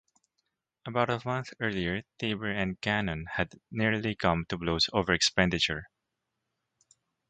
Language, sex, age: English, male, 19-29